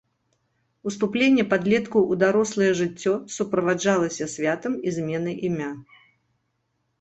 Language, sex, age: Belarusian, female, 50-59